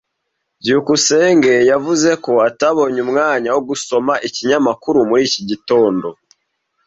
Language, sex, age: Kinyarwanda, male, 19-29